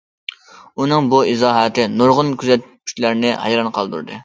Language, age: Uyghur, 19-29